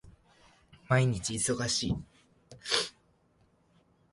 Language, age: Japanese, 19-29